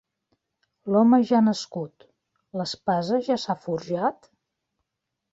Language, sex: Catalan, female